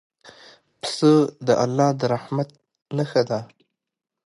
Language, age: Pashto, 19-29